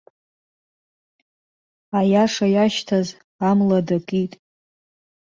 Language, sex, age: Abkhazian, female, 19-29